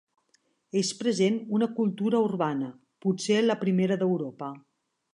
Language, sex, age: Catalan, female, 50-59